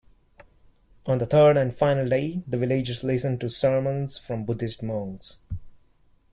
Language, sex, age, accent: English, male, 30-39, India and South Asia (India, Pakistan, Sri Lanka)